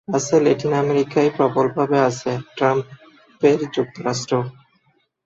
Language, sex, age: Bengali, male, 19-29